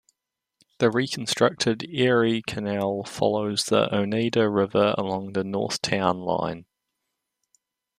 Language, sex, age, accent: English, male, under 19, New Zealand English